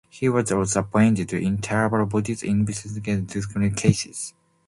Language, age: English, 19-29